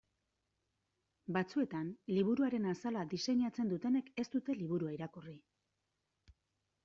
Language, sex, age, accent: Basque, female, 40-49, Mendebalekoa (Araba, Bizkaia, Gipuzkoako mendebaleko herri batzuk)